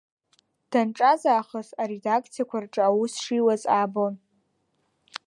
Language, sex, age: Abkhazian, female, 19-29